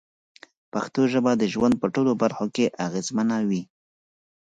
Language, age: Pashto, 30-39